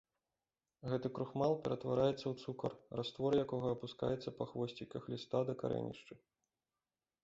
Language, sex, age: Belarusian, male, 30-39